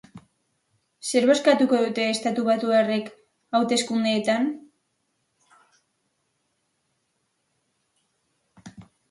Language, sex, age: Basque, female, under 19